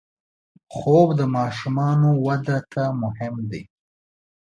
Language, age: Pashto, 19-29